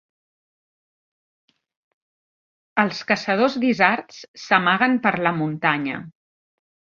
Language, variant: Catalan, Central